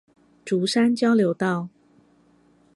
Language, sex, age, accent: Chinese, female, 40-49, 出生地：臺北市